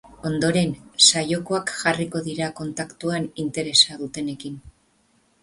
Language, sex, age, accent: Basque, female, 50-59, Mendebalekoa (Araba, Bizkaia, Gipuzkoako mendebaleko herri batzuk)